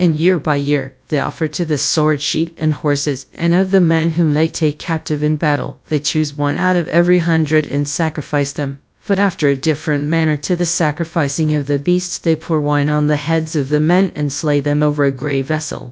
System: TTS, GradTTS